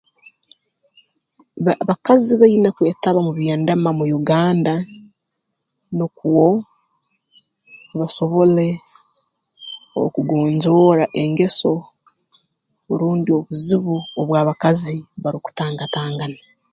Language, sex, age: Tooro, female, 19-29